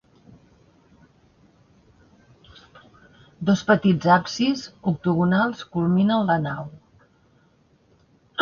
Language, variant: Catalan, Central